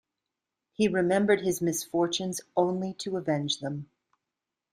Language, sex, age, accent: English, female, 40-49, United States English